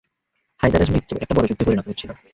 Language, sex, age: Bengali, male, 19-29